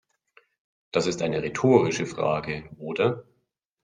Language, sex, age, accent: German, male, 40-49, Deutschland Deutsch